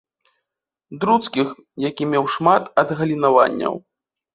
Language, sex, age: Belarusian, male, 30-39